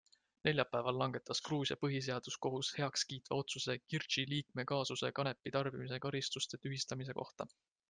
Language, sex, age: Estonian, male, 19-29